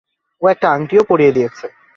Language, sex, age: Bengali, male, 19-29